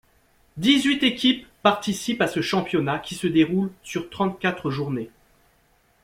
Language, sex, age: French, male, 30-39